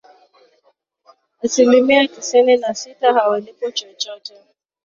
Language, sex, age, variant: Swahili, female, 19-29, Kiswahili cha Bara ya Kenya